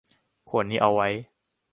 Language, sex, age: Thai, male, under 19